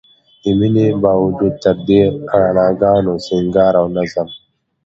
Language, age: Pashto, 19-29